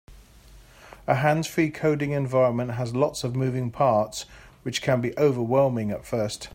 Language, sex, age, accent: English, male, 50-59, England English